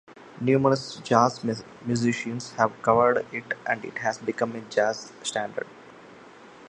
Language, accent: English, India and South Asia (India, Pakistan, Sri Lanka)